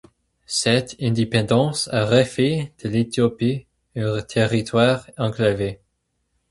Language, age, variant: French, 19-29, Français de métropole